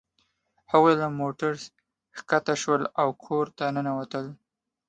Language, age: Pashto, 19-29